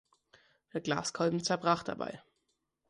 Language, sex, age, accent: German, male, under 19, Deutschland Deutsch